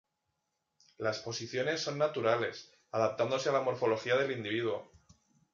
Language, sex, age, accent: Spanish, male, 30-39, España: Norte peninsular (Asturias, Castilla y León, Cantabria, País Vasco, Navarra, Aragón, La Rioja, Guadalajara, Cuenca)